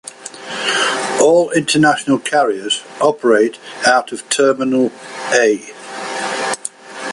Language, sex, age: English, male, 60-69